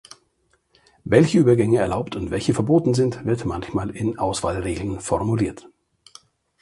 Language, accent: German, Deutschland Deutsch